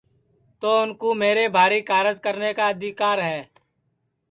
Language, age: Sansi, 19-29